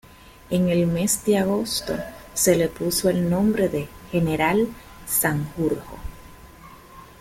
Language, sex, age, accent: Spanish, female, 19-29, Caribe: Cuba, Venezuela, Puerto Rico, República Dominicana, Panamá, Colombia caribeña, México caribeño, Costa del golfo de México